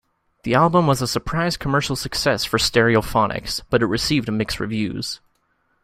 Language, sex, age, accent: English, male, under 19, Canadian English